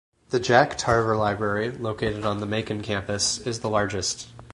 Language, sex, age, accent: English, male, 19-29, United States English